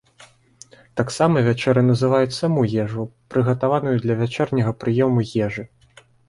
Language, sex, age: Belarusian, male, 30-39